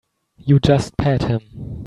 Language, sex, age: English, male, 19-29